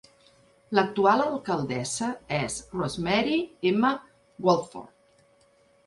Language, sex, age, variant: Catalan, female, 50-59, Central